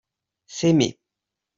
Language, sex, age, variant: French, male, 30-39, Français de métropole